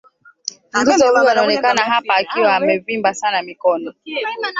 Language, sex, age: Swahili, female, 19-29